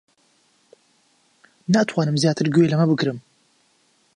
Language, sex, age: Central Kurdish, male, 19-29